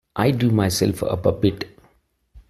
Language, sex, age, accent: English, male, 30-39, India and South Asia (India, Pakistan, Sri Lanka)